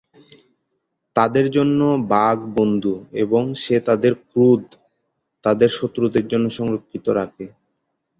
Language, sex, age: Bengali, male, 19-29